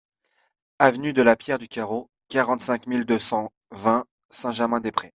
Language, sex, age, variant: French, male, 30-39, Français de métropole